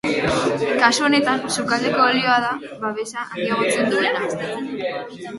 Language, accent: Basque, Erdialdekoa edo Nafarra (Gipuzkoa, Nafarroa)